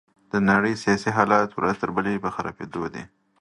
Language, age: Pashto, 19-29